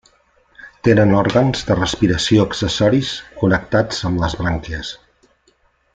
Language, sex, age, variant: Catalan, male, 60-69, Central